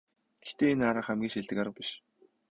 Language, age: Mongolian, 19-29